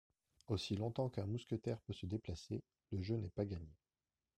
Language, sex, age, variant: French, male, 30-39, Français de métropole